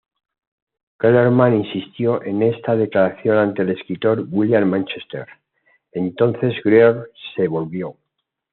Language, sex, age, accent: Spanish, male, 50-59, España: Centro-Sur peninsular (Madrid, Toledo, Castilla-La Mancha)